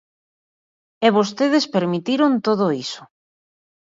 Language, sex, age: Galician, female, 40-49